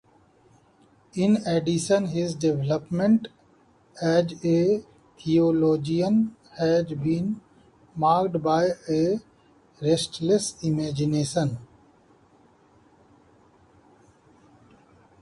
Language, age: English, 40-49